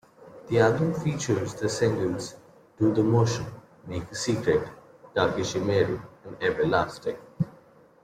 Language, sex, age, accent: English, male, 19-29, India and South Asia (India, Pakistan, Sri Lanka)